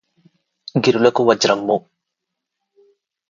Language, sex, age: Telugu, male, 19-29